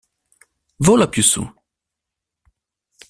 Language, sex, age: Italian, male, 19-29